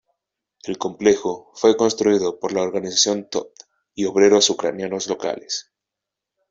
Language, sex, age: Spanish, male, 19-29